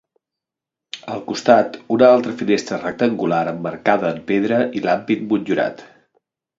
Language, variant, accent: Catalan, Central, central